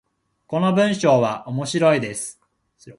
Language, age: Japanese, 19-29